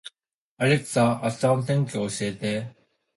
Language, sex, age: Japanese, male, 19-29